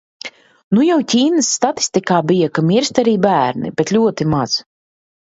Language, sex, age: Latvian, female, 40-49